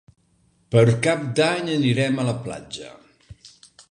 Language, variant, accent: Catalan, Central, central